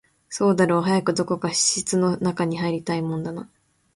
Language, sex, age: Japanese, female, 19-29